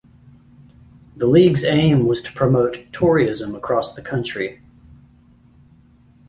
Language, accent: English, United States English